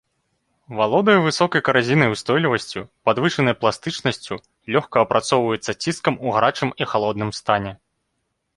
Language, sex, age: Belarusian, male, 19-29